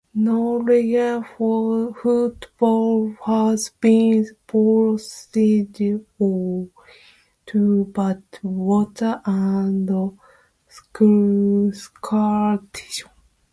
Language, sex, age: English, female, 30-39